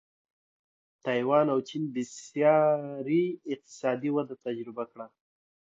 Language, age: Pashto, 30-39